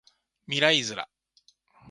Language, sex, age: Japanese, male, 50-59